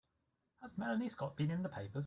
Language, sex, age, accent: English, male, 19-29, England English